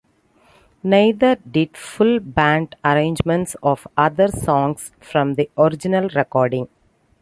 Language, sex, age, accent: English, female, 40-49, India and South Asia (India, Pakistan, Sri Lanka)